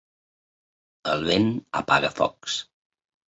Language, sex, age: Catalan, male, 40-49